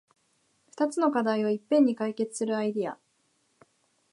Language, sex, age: Japanese, female, 19-29